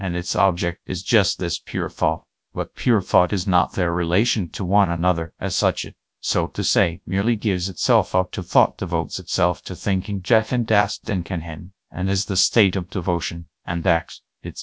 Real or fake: fake